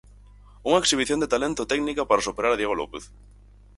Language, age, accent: Galician, 19-29, Central (gheada)